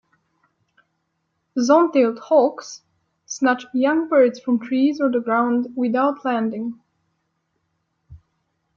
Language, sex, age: English, female, 19-29